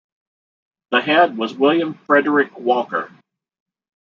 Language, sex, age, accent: English, male, 50-59, United States English